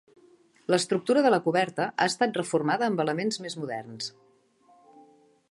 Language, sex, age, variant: Catalan, female, 40-49, Central